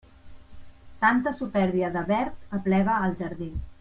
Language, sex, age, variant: Catalan, female, 30-39, Central